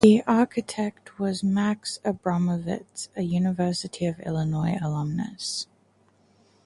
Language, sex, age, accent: English, female, 19-29, Southern African (South Africa, Zimbabwe, Namibia)